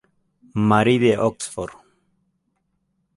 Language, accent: Spanish, Andino-Pacífico: Colombia, Perú, Ecuador, oeste de Bolivia y Venezuela andina